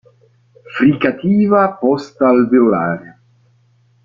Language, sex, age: Italian, male, 50-59